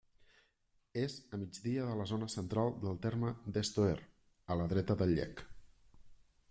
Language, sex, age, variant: Catalan, male, 40-49, Central